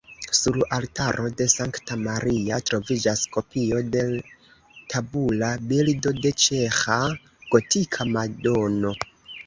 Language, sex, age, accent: Esperanto, female, 19-29, Internacia